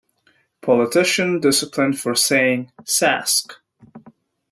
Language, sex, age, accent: English, male, 30-39, United States English